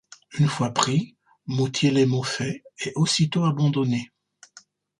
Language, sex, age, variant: French, male, 50-59, Français d'Europe